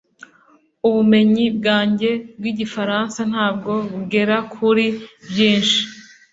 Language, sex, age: Kinyarwanda, female, 19-29